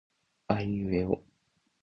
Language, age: Japanese, under 19